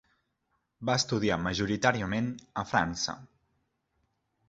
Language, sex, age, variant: Catalan, male, 19-29, Central